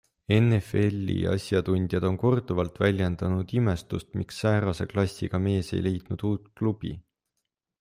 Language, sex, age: Estonian, male, 30-39